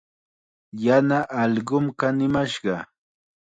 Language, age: Chiquián Ancash Quechua, 19-29